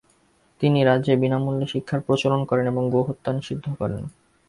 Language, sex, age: Bengali, male, 19-29